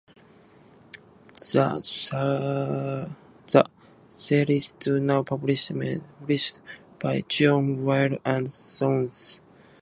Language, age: English, under 19